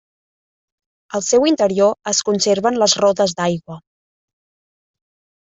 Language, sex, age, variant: Catalan, female, 30-39, Central